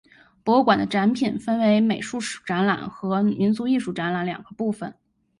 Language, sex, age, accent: Chinese, female, 30-39, 出生地：北京市